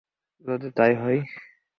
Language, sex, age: Bengali, male, 19-29